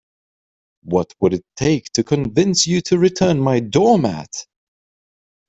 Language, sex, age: English, male, 30-39